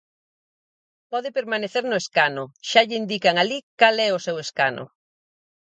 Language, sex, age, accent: Galician, female, 40-49, Atlántico (seseo e gheada)